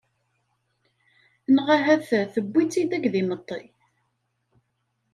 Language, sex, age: Kabyle, female, 30-39